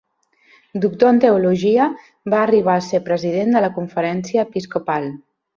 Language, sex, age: Catalan, female, 30-39